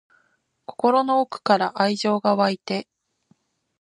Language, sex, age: Japanese, female, 19-29